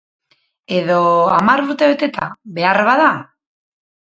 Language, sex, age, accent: Basque, female, 40-49, Mendebalekoa (Araba, Bizkaia, Gipuzkoako mendebaleko herri batzuk)